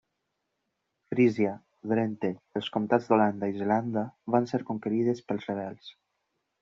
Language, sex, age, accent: Catalan, male, 19-29, valencià